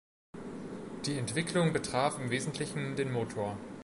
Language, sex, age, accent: German, male, 19-29, Deutschland Deutsch